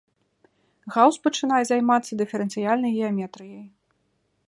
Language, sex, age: Belarusian, female, 30-39